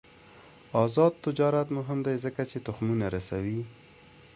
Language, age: Pashto, 19-29